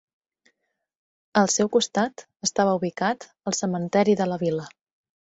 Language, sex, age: Catalan, female, 19-29